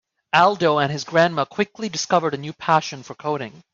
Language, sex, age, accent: English, male, 30-39, United States English